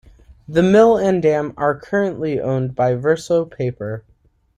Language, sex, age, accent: English, male, 19-29, United States English